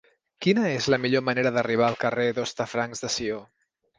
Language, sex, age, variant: Catalan, male, 30-39, Central